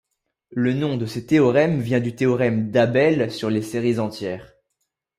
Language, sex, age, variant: French, male, under 19, Français de métropole